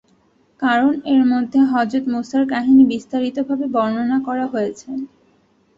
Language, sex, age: Bengali, female, under 19